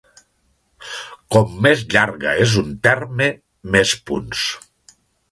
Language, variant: Catalan, Nord-Occidental